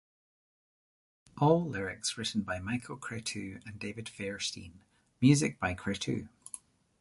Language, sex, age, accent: English, male, 30-39, New Zealand English